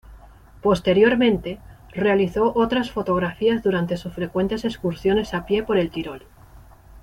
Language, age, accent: Spanish, 40-49, España: Norte peninsular (Asturias, Castilla y León, Cantabria, País Vasco, Navarra, Aragón, La Rioja, Guadalajara, Cuenca)